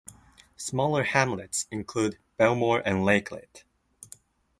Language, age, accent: English, 19-29, United States English